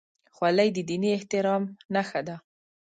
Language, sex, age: Pashto, female, 19-29